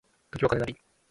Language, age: Japanese, 19-29